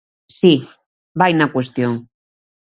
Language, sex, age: Galician, female, 40-49